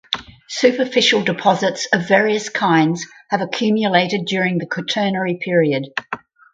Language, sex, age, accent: English, female, 60-69, Australian English